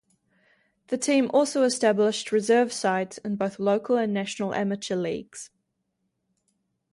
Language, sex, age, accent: English, female, 19-29, New Zealand English